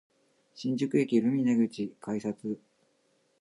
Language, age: Japanese, 40-49